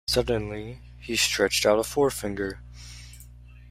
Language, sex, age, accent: English, male, under 19, United States English